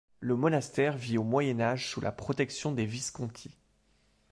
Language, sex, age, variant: French, male, 30-39, Français de métropole